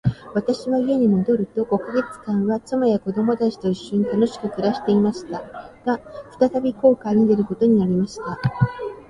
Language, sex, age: Japanese, female, 60-69